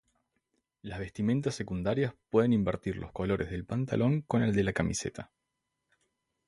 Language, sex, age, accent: Spanish, male, 30-39, Rioplatense: Argentina, Uruguay, este de Bolivia, Paraguay